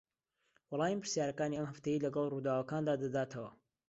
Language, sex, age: Central Kurdish, male, 19-29